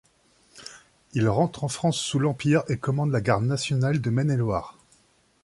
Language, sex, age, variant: French, male, 30-39, Français de métropole